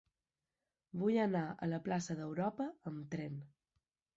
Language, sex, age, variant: Catalan, female, 30-39, Balear